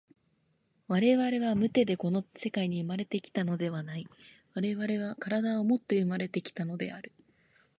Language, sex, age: Japanese, female, under 19